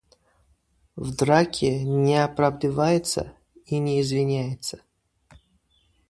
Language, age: Russian, under 19